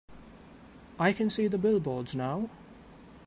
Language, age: English, 30-39